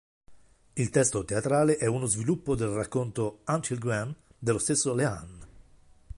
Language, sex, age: Italian, male, 50-59